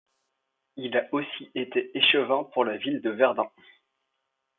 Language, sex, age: French, male, 30-39